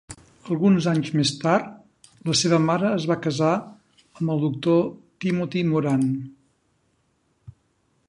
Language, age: Catalan, 60-69